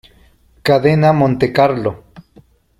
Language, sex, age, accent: Spanish, male, 40-49, Andino-Pacífico: Colombia, Perú, Ecuador, oeste de Bolivia y Venezuela andina